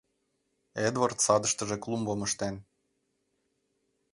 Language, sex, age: Mari, male, 19-29